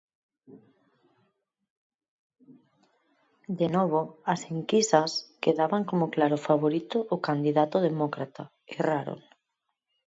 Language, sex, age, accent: Galician, female, 30-39, Normativo (estándar)